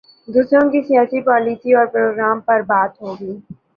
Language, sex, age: Urdu, male, 19-29